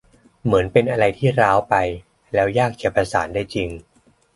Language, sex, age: Thai, male, 30-39